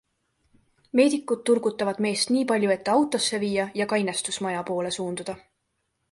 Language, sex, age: Estonian, female, 19-29